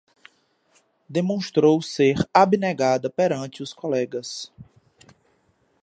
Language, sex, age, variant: Portuguese, male, 19-29, Portuguese (Brasil)